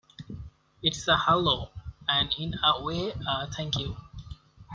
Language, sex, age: English, male, 19-29